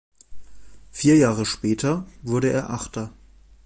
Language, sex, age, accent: German, male, 19-29, Deutschland Deutsch